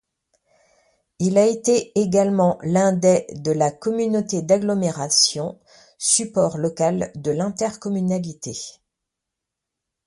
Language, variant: French, Français de métropole